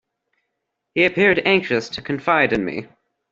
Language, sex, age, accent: English, male, under 19, United States English